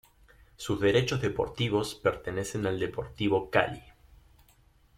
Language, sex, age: Spanish, male, 19-29